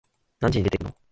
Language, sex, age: Japanese, male, 19-29